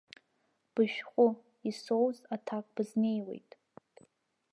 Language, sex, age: Abkhazian, female, under 19